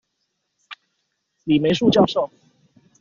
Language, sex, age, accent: Chinese, male, 30-39, 出生地：臺北市